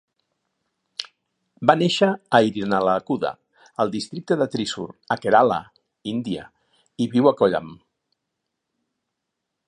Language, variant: Catalan, Central